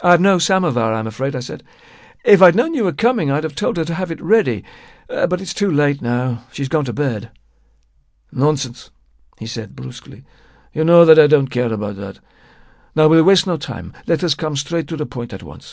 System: none